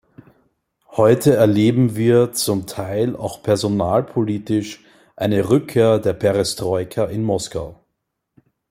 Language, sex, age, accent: German, male, 19-29, Österreichisches Deutsch